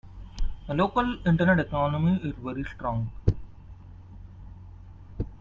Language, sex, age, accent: English, male, 19-29, India and South Asia (India, Pakistan, Sri Lanka)